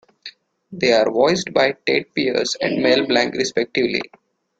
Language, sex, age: English, male, 30-39